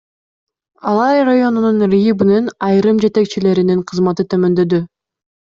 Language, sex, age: Kyrgyz, female, 19-29